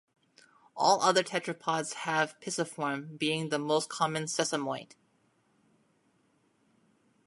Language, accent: English, United States English